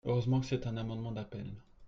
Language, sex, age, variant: French, male, 30-39, Français de métropole